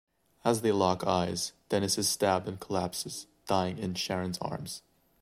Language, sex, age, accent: English, male, 19-29, United States English